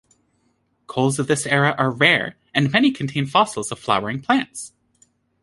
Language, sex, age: English, female, 30-39